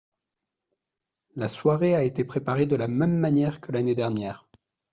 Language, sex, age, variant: French, male, 30-39, Français de métropole